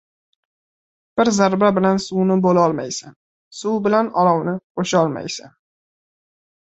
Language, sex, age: Uzbek, male, 19-29